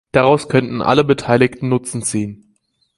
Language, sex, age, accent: German, male, 19-29, Deutschland Deutsch